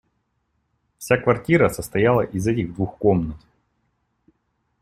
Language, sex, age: Russian, male, 19-29